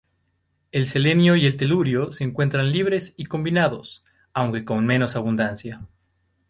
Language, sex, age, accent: Spanish, male, 19-29, México